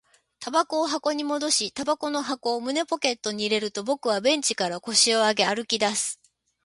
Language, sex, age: Japanese, female, 60-69